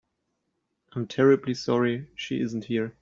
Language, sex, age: English, male, 30-39